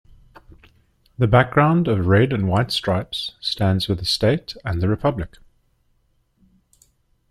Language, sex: English, male